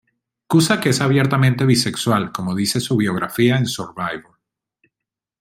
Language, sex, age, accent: Spanish, male, 40-49, Caribe: Cuba, Venezuela, Puerto Rico, República Dominicana, Panamá, Colombia caribeña, México caribeño, Costa del golfo de México